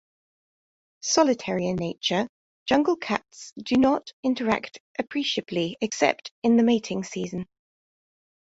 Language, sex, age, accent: English, female, 30-39, England English